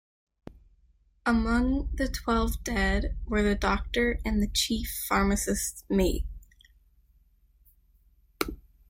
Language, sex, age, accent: English, female, under 19, United States English